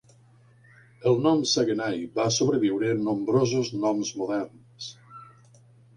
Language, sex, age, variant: Catalan, male, 50-59, Nord-Occidental